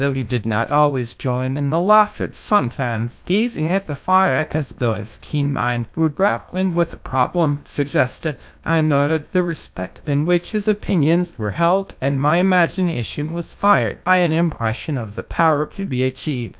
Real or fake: fake